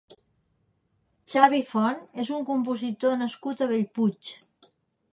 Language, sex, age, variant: Catalan, female, 60-69, Central